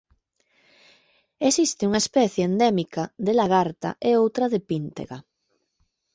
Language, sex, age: Galician, female, 30-39